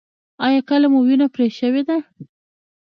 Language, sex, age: Pashto, female, under 19